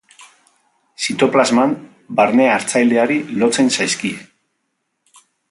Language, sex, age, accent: Basque, male, 50-59, Mendebalekoa (Araba, Bizkaia, Gipuzkoako mendebaleko herri batzuk)